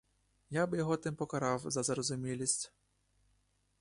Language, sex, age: Ukrainian, male, 19-29